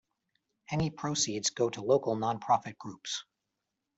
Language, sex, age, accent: English, male, 40-49, United States English